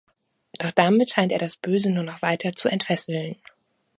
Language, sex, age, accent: German, female, 30-39, Deutschland Deutsch